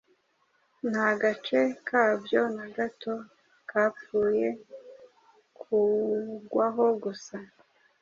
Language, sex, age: Kinyarwanda, female, 30-39